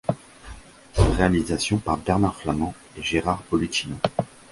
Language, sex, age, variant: French, male, 50-59, Français de métropole